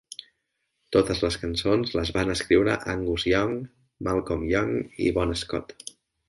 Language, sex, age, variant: Catalan, male, 50-59, Central